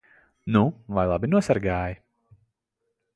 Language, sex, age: Latvian, male, 19-29